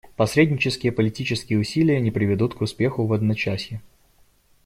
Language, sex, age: Russian, male, 19-29